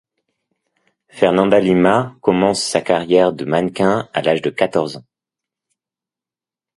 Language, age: French, 40-49